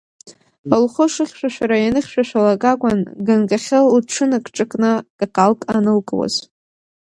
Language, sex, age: Abkhazian, female, under 19